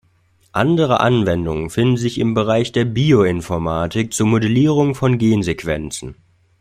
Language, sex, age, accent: German, male, 19-29, Deutschland Deutsch